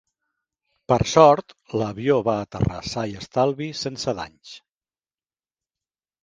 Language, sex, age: Catalan, male, 50-59